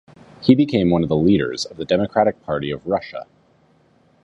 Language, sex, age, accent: English, male, 30-39, United States English